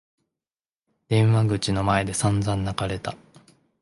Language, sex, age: Japanese, male, 19-29